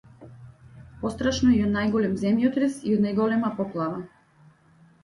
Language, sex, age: Macedonian, female, 40-49